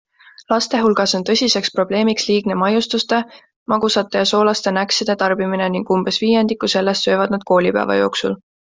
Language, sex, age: Estonian, female, 19-29